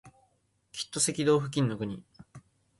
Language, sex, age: Japanese, male, 19-29